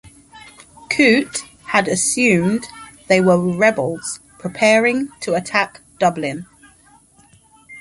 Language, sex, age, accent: English, male, 30-39, England English